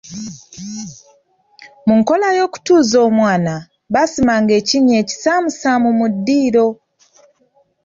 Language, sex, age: Ganda, female, 30-39